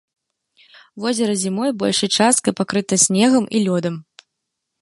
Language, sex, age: Belarusian, female, 19-29